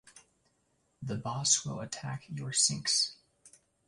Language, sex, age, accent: English, male, 19-29, United States English